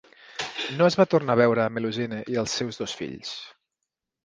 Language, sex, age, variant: Catalan, male, 30-39, Central